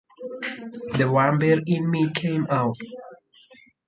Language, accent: English, India and South Asia (India, Pakistan, Sri Lanka)